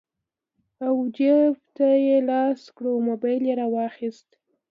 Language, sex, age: Pashto, female, 19-29